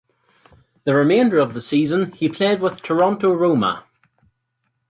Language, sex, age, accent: English, male, 19-29, Northern Irish